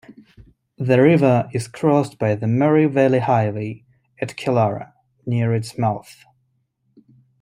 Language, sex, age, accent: English, male, 19-29, England English